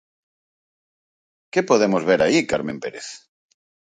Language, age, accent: Galician, 40-49, Central (gheada)